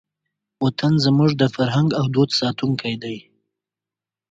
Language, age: Pashto, 19-29